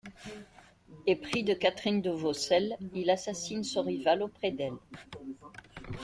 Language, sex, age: French, female, 60-69